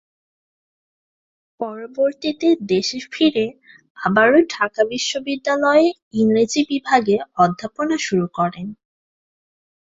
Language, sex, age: Bengali, female, 19-29